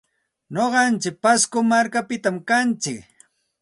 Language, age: Santa Ana de Tusi Pasco Quechua, 40-49